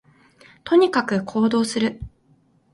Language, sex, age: Japanese, female, 19-29